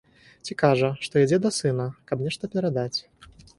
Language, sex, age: Belarusian, male, 19-29